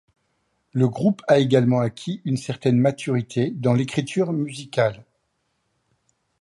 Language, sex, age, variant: French, male, 50-59, Français de métropole